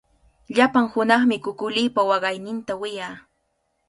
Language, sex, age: Cajatambo North Lima Quechua, female, 19-29